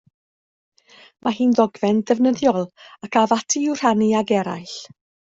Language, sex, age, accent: Welsh, female, 50-59, Y Deyrnas Unedig Cymraeg